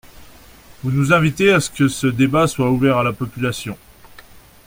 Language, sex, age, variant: French, male, 40-49, Français de métropole